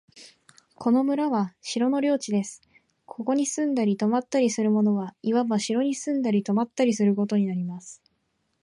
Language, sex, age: Japanese, female, 19-29